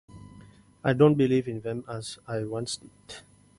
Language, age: English, 30-39